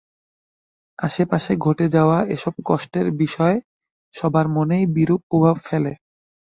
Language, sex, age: Bengali, male, 19-29